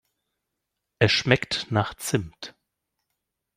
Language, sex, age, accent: German, male, 40-49, Deutschland Deutsch